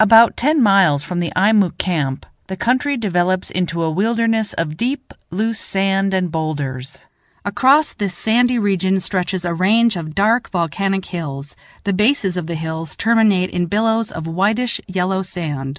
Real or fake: real